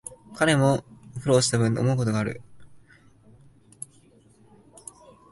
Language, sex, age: Japanese, male, 19-29